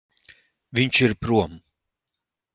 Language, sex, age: Latvian, male, 40-49